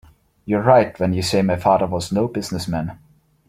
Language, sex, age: English, male, 19-29